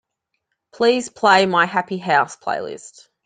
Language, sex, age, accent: English, female, 30-39, Australian English